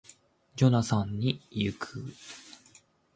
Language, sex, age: Japanese, male, 19-29